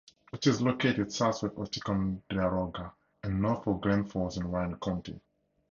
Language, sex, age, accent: English, male, 30-39, Southern African (South Africa, Zimbabwe, Namibia)